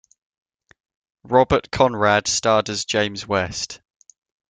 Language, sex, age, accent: English, male, under 19, England English